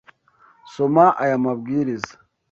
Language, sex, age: Kinyarwanda, male, 19-29